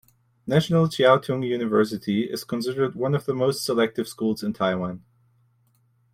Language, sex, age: English, male, 19-29